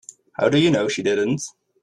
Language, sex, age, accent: English, male, 19-29, United States English